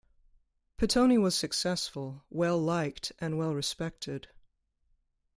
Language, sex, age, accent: English, female, 30-39, United States English